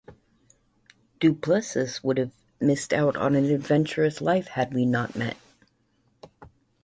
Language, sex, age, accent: English, female, 50-59, United States English